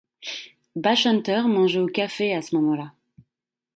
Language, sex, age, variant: French, female, 30-39, Français de métropole